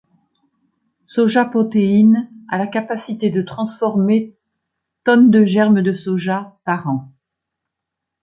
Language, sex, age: French, female, 70-79